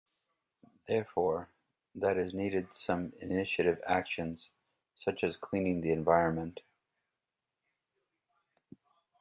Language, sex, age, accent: English, female, 50-59, United States English